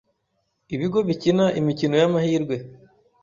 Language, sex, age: Kinyarwanda, male, 30-39